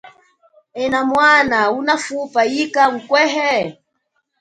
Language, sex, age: Chokwe, female, 30-39